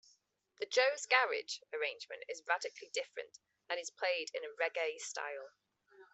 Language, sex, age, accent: English, female, 30-39, England English